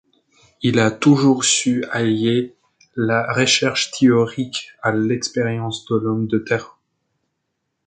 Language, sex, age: French, male, 19-29